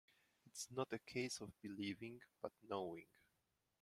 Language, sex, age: English, male, 30-39